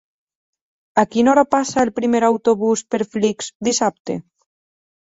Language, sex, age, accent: Catalan, female, 30-39, valencià